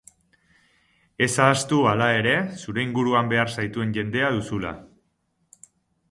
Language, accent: Basque, Mendebalekoa (Araba, Bizkaia, Gipuzkoako mendebaleko herri batzuk)